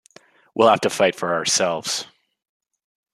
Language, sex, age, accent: English, male, 19-29, Canadian English